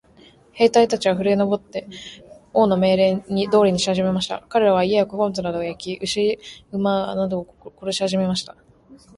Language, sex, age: Japanese, female, 19-29